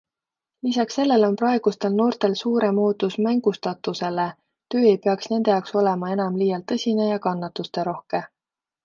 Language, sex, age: Estonian, female, 30-39